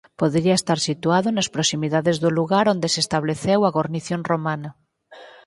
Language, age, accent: Galician, 40-49, Oriental (común en zona oriental)